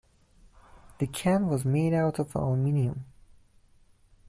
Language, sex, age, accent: English, male, 19-29, United States English